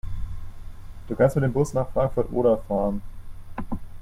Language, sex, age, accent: German, male, 19-29, Deutschland Deutsch